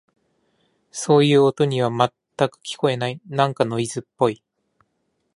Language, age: Japanese, 40-49